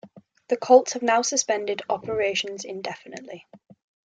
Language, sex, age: English, female, 19-29